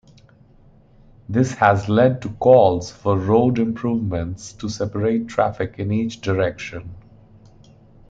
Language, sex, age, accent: English, male, 30-39, India and South Asia (India, Pakistan, Sri Lanka)